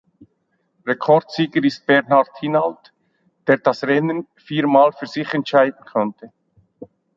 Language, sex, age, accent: German, male, 40-49, Schweizerdeutsch